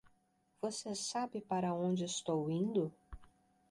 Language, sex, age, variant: Portuguese, female, 40-49, Portuguese (Brasil)